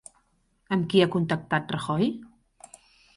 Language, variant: Catalan, Central